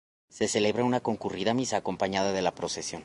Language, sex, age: Spanish, male, 30-39